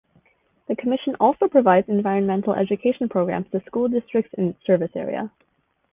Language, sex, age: English, female, under 19